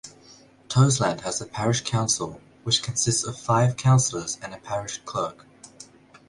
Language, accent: English, Australian English